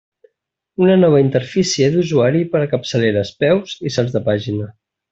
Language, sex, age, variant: Catalan, male, 30-39, Central